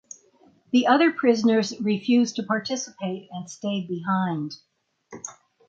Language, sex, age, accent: English, female, 80-89, United States English